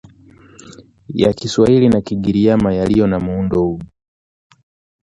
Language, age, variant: Swahili, 19-29, Kiswahili cha Bara ya Tanzania